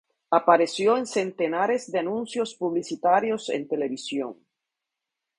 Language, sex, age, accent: Spanish, female, 50-59, Caribe: Cuba, Venezuela, Puerto Rico, República Dominicana, Panamá, Colombia caribeña, México caribeño, Costa del golfo de México